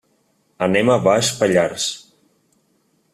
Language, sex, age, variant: Catalan, male, 19-29, Central